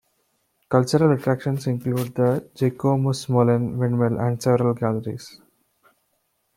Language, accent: English, India and South Asia (India, Pakistan, Sri Lanka)